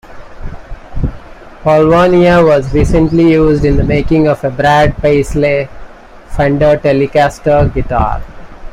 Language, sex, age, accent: English, male, 40-49, India and South Asia (India, Pakistan, Sri Lanka)